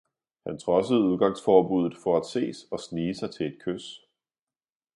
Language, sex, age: Danish, male, 40-49